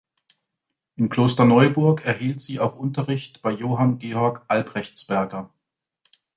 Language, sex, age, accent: German, male, 40-49, Deutschland Deutsch